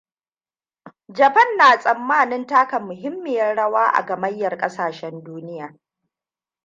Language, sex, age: Hausa, female, 30-39